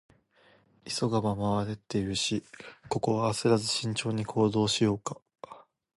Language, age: Japanese, 19-29